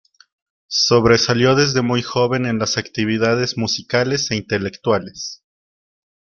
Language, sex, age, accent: Spanish, male, 19-29, México